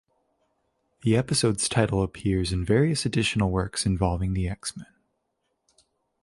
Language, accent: English, United States English